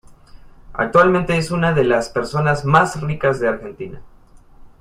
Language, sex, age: Spanish, male, 30-39